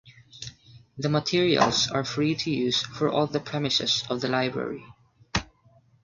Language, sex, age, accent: English, male, 19-29, United States English; Filipino